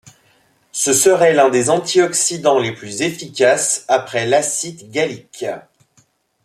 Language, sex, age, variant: French, male, 30-39, Français de métropole